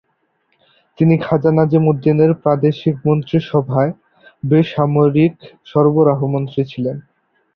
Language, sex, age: Bengali, male, under 19